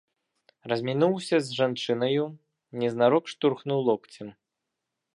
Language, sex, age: Belarusian, male, 19-29